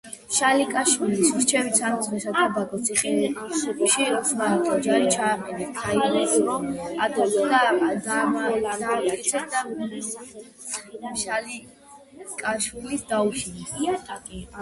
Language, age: Georgian, 19-29